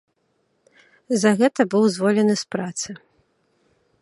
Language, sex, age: Belarusian, female, 30-39